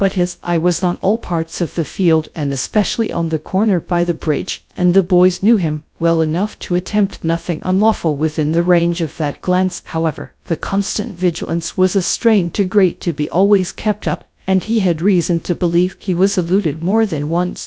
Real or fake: fake